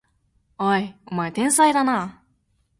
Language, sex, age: Japanese, female, 19-29